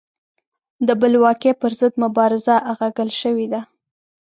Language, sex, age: Pashto, female, 30-39